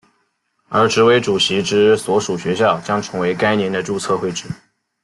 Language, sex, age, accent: Chinese, male, 19-29, 出生地：浙江省